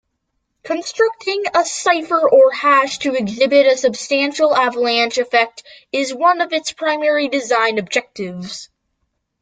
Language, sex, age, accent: English, male, under 19, United States English